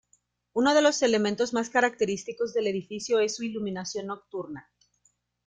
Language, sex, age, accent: Spanish, female, 40-49, México